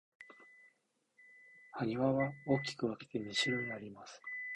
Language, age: Japanese, 19-29